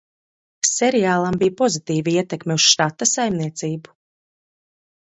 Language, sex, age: Latvian, female, 30-39